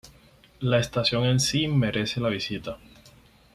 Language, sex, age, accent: Spanish, male, 19-29, Caribe: Cuba, Venezuela, Puerto Rico, República Dominicana, Panamá, Colombia caribeña, México caribeño, Costa del golfo de México